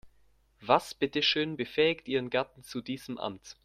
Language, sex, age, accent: German, male, under 19, Deutschland Deutsch